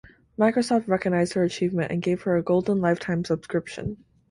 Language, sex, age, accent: English, female, 19-29, United States English